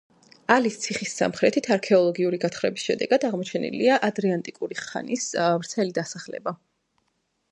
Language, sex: Georgian, female